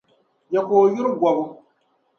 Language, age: Dagbani, 19-29